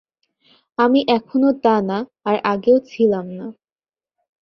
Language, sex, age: Bengali, female, 19-29